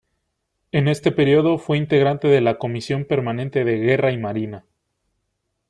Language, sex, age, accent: Spanish, male, 19-29, México